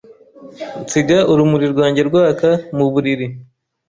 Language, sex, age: Kinyarwanda, male, 19-29